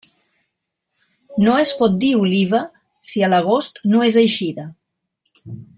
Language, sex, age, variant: Catalan, female, 60-69, Central